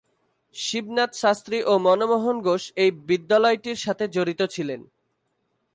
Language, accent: Bengali, fluent